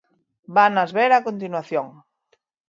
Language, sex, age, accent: Galician, female, 40-49, Normativo (estándar)